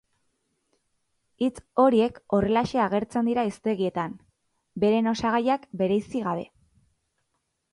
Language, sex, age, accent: Basque, female, 30-39, Mendebalekoa (Araba, Bizkaia, Gipuzkoako mendebaleko herri batzuk)